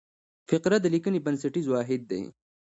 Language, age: Pashto, 19-29